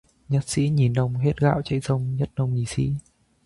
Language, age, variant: Vietnamese, 19-29, Hà Nội